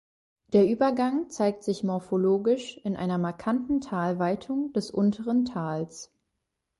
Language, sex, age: German, female, 19-29